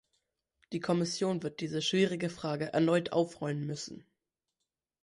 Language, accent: German, Deutschland Deutsch